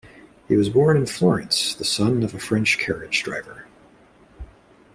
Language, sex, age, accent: English, male, 30-39, United States English